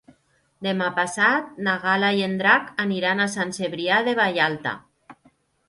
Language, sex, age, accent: Catalan, female, 30-39, valencià